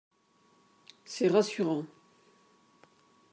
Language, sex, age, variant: French, female, 40-49, Français de métropole